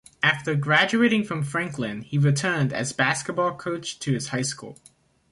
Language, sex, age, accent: English, male, 19-29, United States English